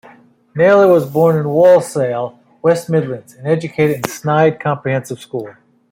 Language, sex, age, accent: English, male, 70-79, United States English